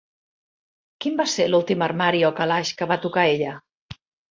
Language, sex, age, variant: Catalan, female, 50-59, Central